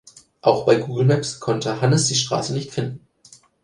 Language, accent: German, Deutschland Deutsch